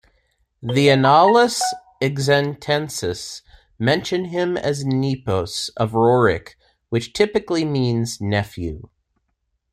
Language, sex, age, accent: English, male, 40-49, United States English